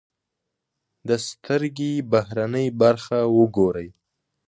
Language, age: Pashto, 19-29